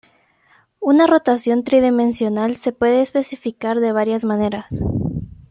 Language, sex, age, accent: Spanish, female, under 19, América central